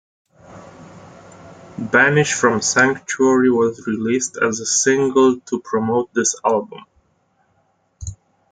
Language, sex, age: English, male, 30-39